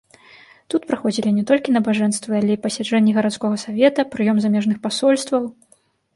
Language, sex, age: Belarusian, female, 30-39